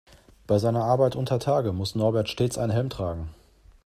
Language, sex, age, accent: German, male, 30-39, Deutschland Deutsch